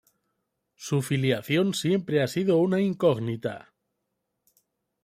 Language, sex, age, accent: Spanish, male, 40-49, España: Norte peninsular (Asturias, Castilla y León, Cantabria, País Vasco, Navarra, Aragón, La Rioja, Guadalajara, Cuenca)